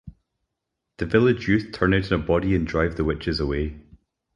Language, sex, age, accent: English, male, 30-39, Scottish English